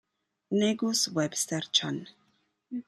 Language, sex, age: Italian, female, 30-39